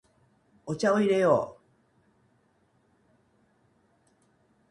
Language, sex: Japanese, female